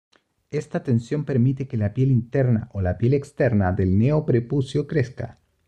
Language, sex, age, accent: Spanish, male, 19-29, Chileno: Chile, Cuyo